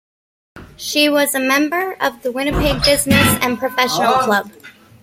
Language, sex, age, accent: English, female, 19-29, Canadian English